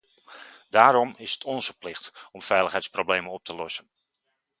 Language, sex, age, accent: Dutch, male, 40-49, Nederlands Nederlands